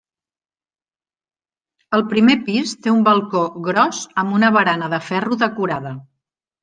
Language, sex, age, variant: Catalan, female, 50-59, Central